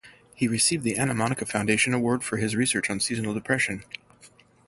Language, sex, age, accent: English, male, 40-49, United States English; Irish English